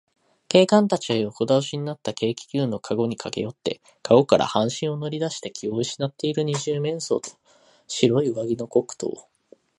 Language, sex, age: Japanese, male, 19-29